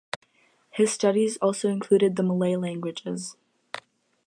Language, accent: English, United States English